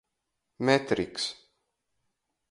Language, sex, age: Latgalian, male, 19-29